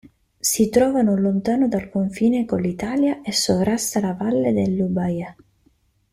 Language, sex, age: Italian, female, 19-29